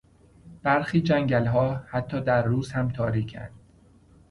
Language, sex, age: Persian, male, 30-39